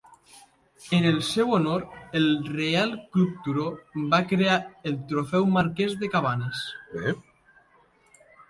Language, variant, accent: Catalan, Nord-Occidental, nord-occidental